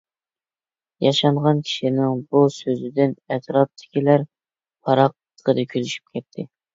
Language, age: Uyghur, 19-29